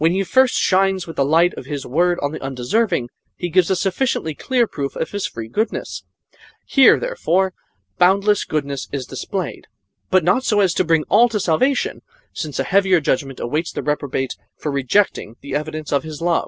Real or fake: real